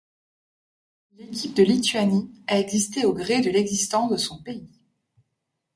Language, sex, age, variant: French, female, 30-39, Français de métropole